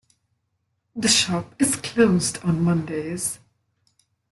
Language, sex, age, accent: English, female, 19-29, India and South Asia (India, Pakistan, Sri Lanka)